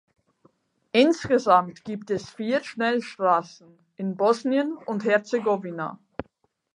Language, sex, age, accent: German, female, 30-39, Schweizerdeutsch